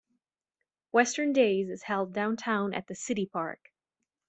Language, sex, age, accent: English, female, 19-29, United States English